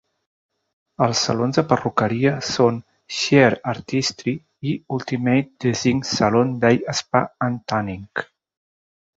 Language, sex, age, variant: Catalan, male, 40-49, Central